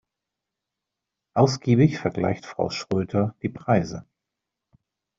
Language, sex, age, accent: German, male, 50-59, Deutschland Deutsch